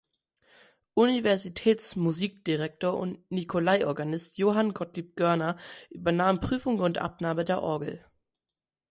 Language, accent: German, Deutschland Deutsch